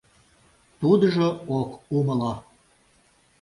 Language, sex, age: Mari, male, 60-69